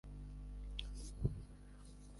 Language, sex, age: Swahili, male, 30-39